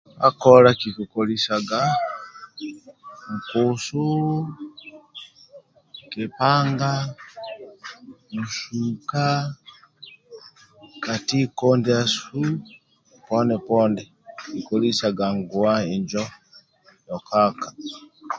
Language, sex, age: Amba (Uganda), male, 50-59